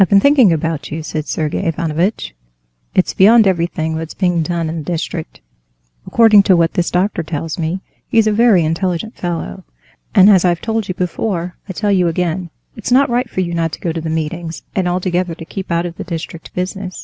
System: none